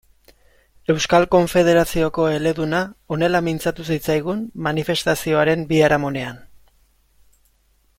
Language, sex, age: Basque, male, 40-49